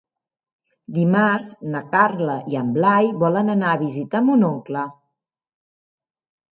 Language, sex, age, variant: Catalan, female, 40-49, Central